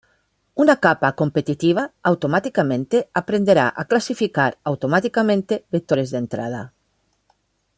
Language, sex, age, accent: Spanish, female, 50-59, España: Norte peninsular (Asturias, Castilla y León, Cantabria, País Vasco, Navarra, Aragón, La Rioja, Guadalajara, Cuenca)